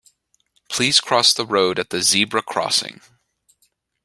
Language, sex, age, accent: English, male, 19-29, United States English